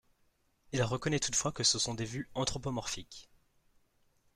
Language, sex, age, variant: French, male, 19-29, Français de métropole